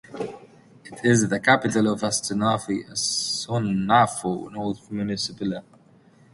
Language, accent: English, United States English